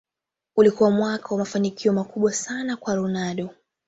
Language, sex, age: Swahili, female, 19-29